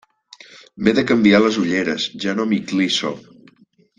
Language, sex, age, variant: Catalan, male, 40-49, Balear